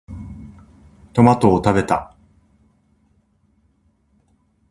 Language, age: Japanese, 40-49